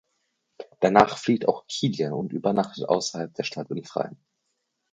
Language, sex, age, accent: German, female, under 19, Deutschland Deutsch